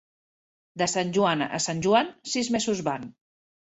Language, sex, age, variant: Catalan, female, 40-49, Central